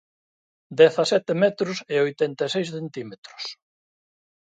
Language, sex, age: Galician, male, 60-69